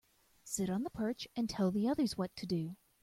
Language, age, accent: English, 30-39, United States English